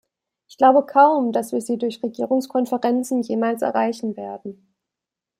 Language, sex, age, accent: German, female, 19-29, Deutschland Deutsch